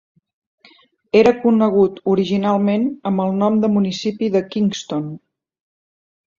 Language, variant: Catalan, Central